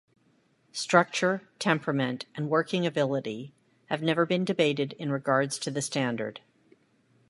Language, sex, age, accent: English, female, 50-59, United States English